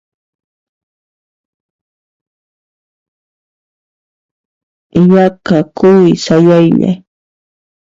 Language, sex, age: Puno Quechua, female, 19-29